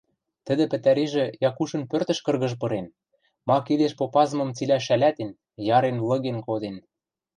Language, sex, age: Western Mari, male, 19-29